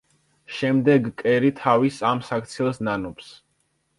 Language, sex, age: Georgian, male, under 19